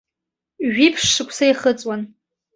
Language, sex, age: Abkhazian, female, under 19